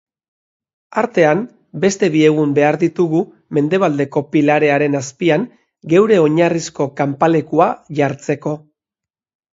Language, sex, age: Basque, male, 50-59